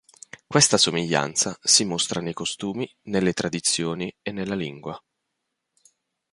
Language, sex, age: Italian, male, 19-29